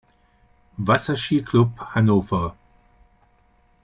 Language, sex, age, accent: German, male, 60-69, Deutschland Deutsch